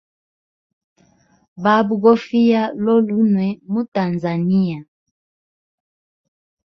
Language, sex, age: Hemba, female, 30-39